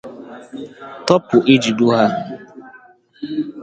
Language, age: Igbo, under 19